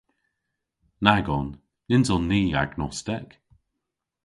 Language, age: Cornish, 50-59